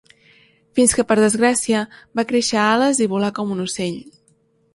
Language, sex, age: Catalan, female, 19-29